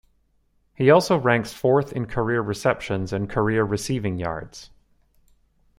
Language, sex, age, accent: English, male, 40-49, Canadian English